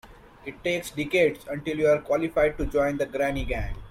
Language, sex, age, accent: English, male, 19-29, India and South Asia (India, Pakistan, Sri Lanka)